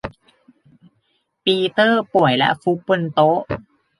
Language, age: Thai, 19-29